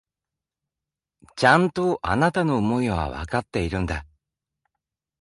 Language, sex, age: Japanese, male, 30-39